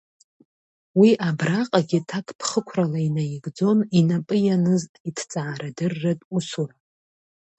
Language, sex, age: Abkhazian, female, 30-39